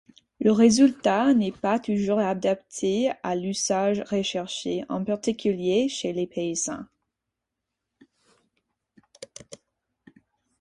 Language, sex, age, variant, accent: French, female, 19-29, Français d'Amérique du Nord, Français des États-Unis